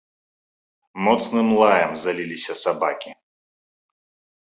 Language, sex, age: Belarusian, male, 30-39